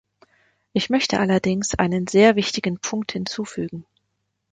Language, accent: German, Deutschland Deutsch